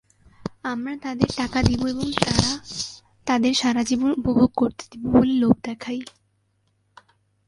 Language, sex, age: Bengali, female, 19-29